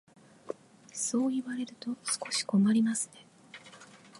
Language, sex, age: Japanese, female, 30-39